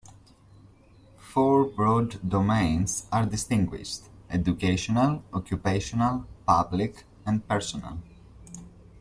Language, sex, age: English, male, 19-29